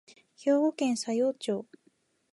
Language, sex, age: Japanese, female, 19-29